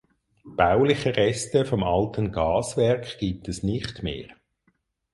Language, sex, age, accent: German, male, 40-49, Schweizerdeutsch